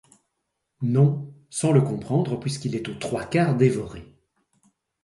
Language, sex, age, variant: French, male, 60-69, Français de métropole